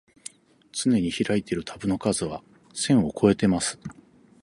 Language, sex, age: Japanese, male, 40-49